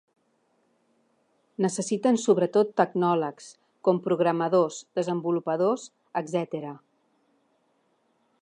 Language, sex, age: Catalan, female, 50-59